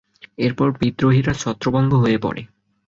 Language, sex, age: Bengali, male, 19-29